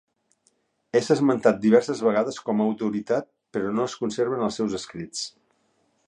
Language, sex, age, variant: Catalan, male, 50-59, Central